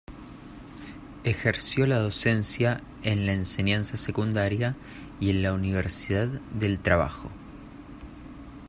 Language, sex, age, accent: Spanish, male, 19-29, Rioplatense: Argentina, Uruguay, este de Bolivia, Paraguay